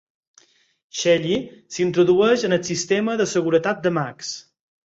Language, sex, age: Catalan, male, 40-49